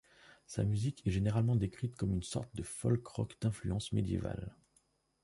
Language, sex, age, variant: French, male, 30-39, Français de métropole